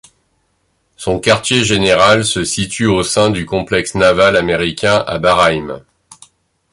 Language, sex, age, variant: French, male, 50-59, Français de métropole